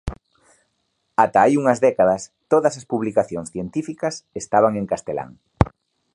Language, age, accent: Galician, 30-39, Normativo (estándar)